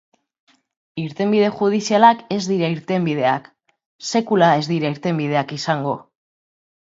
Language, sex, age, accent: Basque, female, 30-39, Mendebalekoa (Araba, Bizkaia, Gipuzkoako mendebaleko herri batzuk)